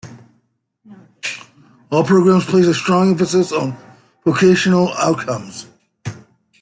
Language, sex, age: English, male, 50-59